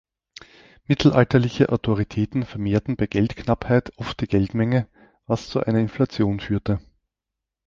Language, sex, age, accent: German, male, 40-49, Österreichisches Deutsch